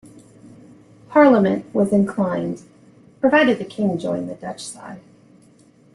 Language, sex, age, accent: English, female, 50-59, United States English